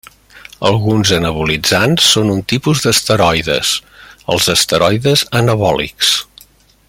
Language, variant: Catalan, Central